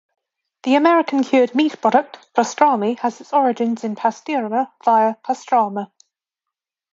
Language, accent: English, England English